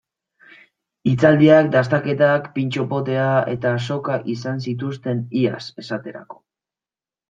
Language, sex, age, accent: Basque, male, 19-29, Mendebalekoa (Araba, Bizkaia, Gipuzkoako mendebaleko herri batzuk)